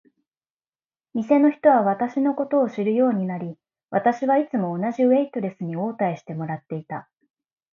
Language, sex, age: Japanese, female, 19-29